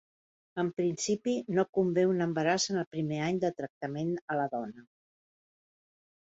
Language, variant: Catalan, Central